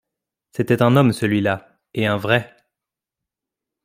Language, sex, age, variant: French, male, 19-29, Français de métropole